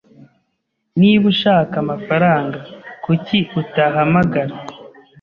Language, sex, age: Kinyarwanda, male, 30-39